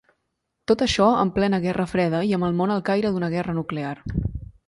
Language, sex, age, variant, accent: Catalan, female, 19-29, Central, central